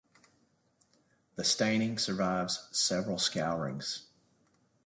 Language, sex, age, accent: English, male, 50-59, United States English